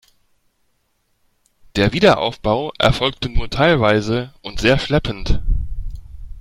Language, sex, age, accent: German, male, 30-39, Deutschland Deutsch